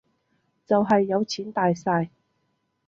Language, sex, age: Cantonese, female, 30-39